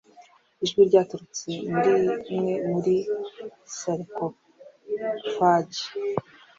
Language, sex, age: Kinyarwanda, female, 30-39